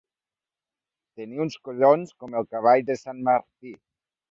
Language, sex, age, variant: Catalan, male, 40-49, Nord-Occidental